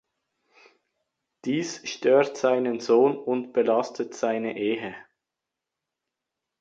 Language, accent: German, Schweizerdeutsch